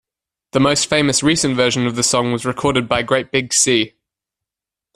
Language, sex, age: English, male, 19-29